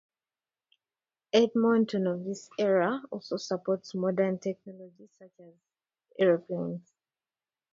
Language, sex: English, female